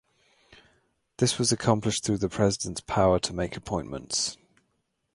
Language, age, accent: English, 19-29, England English